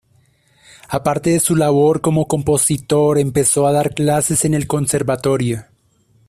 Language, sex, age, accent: Spanish, male, 19-29, Andino-Pacífico: Colombia, Perú, Ecuador, oeste de Bolivia y Venezuela andina